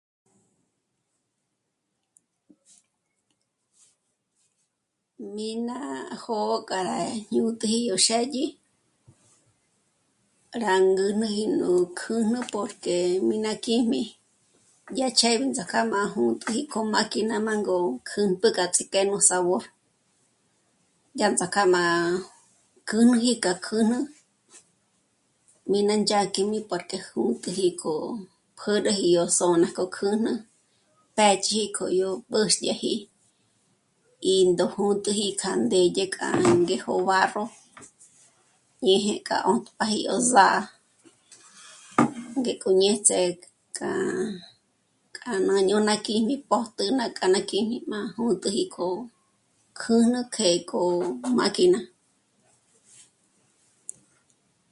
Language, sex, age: Michoacán Mazahua, female, 19-29